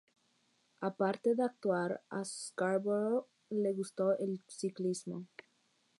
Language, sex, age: Spanish, female, under 19